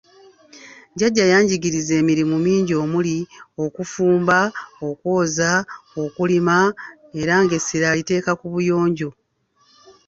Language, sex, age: Ganda, female, 50-59